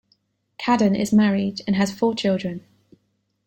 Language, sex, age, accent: English, female, 19-29, England English